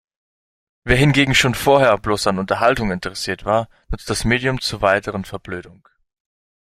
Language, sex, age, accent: German, male, 19-29, Deutschland Deutsch